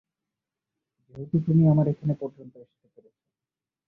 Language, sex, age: Bengali, male, 19-29